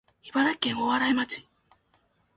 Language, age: Japanese, 19-29